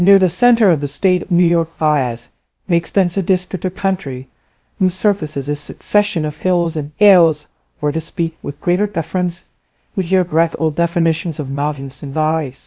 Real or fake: fake